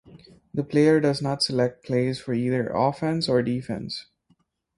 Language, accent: English, United States English